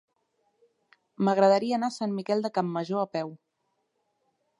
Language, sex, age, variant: Catalan, female, 30-39, Central